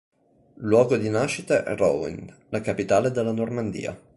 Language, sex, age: Italian, male, under 19